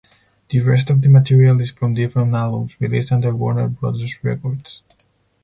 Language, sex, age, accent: English, male, 19-29, United States English; England English